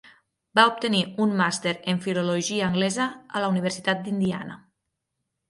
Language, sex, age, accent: Catalan, female, 30-39, Ebrenc